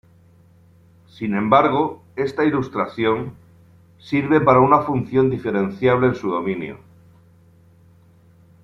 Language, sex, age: Spanish, male, 50-59